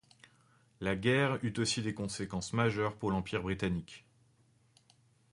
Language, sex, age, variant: French, male, 30-39, Français de métropole